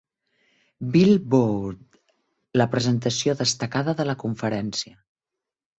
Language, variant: Catalan, Central